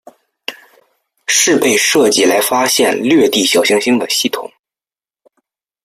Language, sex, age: Chinese, male, under 19